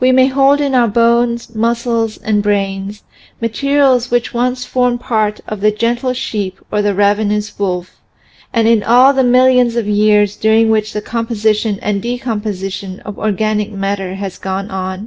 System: none